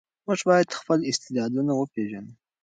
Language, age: Pashto, 19-29